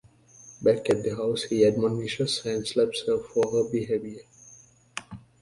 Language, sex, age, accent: English, male, 19-29, United States English